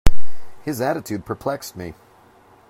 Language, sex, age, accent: English, male, 40-49, United States English